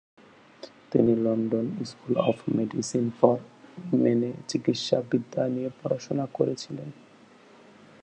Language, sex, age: Bengali, male, 19-29